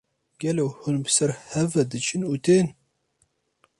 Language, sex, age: Kurdish, male, 30-39